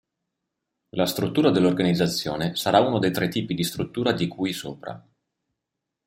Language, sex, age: Italian, male, 30-39